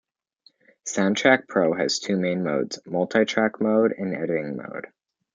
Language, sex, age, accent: English, male, under 19, Canadian English